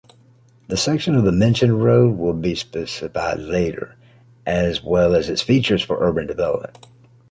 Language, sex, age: English, male, 50-59